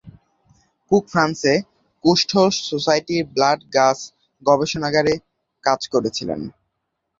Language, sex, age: Bengali, male, under 19